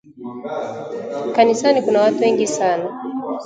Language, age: Swahili, 19-29